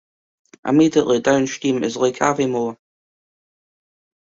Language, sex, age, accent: English, male, 19-29, Scottish English